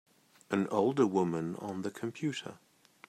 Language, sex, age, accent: English, male, 30-39, England English